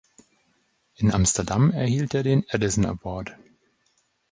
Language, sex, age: German, male, 30-39